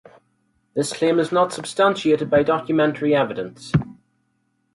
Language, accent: English, Northern Irish